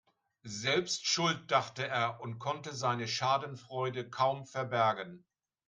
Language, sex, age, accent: German, male, 60-69, Deutschland Deutsch